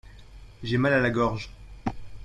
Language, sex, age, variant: French, male, 19-29, Français de métropole